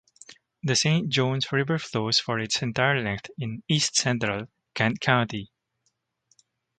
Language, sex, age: English, male, 19-29